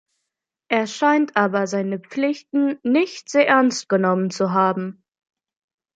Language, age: German, 19-29